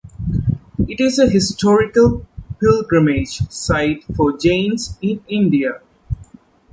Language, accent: English, India and South Asia (India, Pakistan, Sri Lanka)